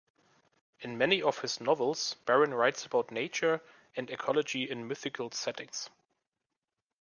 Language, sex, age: English, male, 30-39